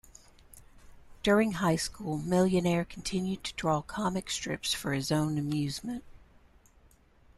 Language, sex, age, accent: English, female, 60-69, United States English